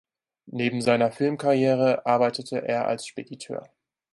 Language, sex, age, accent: German, male, 19-29, Deutschland Deutsch